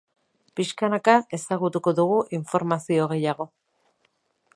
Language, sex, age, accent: Basque, female, 30-39, Mendebalekoa (Araba, Bizkaia, Gipuzkoako mendebaleko herri batzuk)